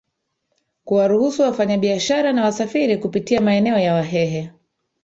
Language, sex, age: Swahili, female, 30-39